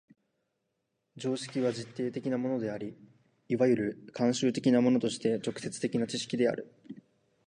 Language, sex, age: Japanese, male, 19-29